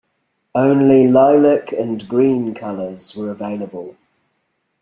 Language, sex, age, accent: English, male, 40-49, England English